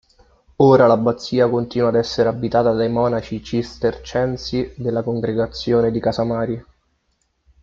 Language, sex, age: Italian, male, 19-29